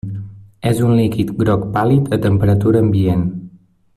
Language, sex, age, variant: Catalan, male, 19-29, Nord-Occidental